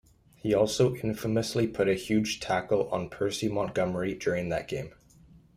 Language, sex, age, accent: English, male, 19-29, Canadian English